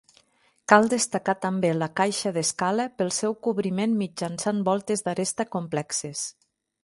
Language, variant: Catalan, Nord-Occidental